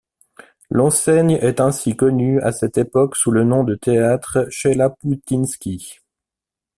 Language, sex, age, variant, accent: French, male, 40-49, Français d'Europe, Français de Suisse